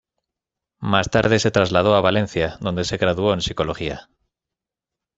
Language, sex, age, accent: Spanish, male, 19-29, España: Norte peninsular (Asturias, Castilla y León, Cantabria, País Vasco, Navarra, Aragón, La Rioja, Guadalajara, Cuenca)